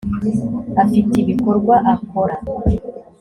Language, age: Kinyarwanda, 19-29